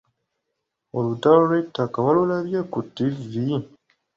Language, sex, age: Ganda, male, 19-29